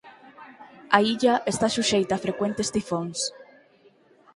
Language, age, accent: Galician, 19-29, Normativo (estándar)